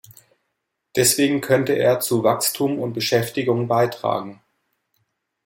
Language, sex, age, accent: German, male, 19-29, Deutschland Deutsch